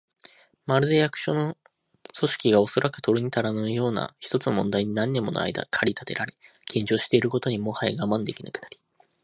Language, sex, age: Japanese, male, 19-29